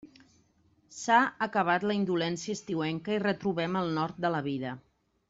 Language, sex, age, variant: Catalan, female, 40-49, Central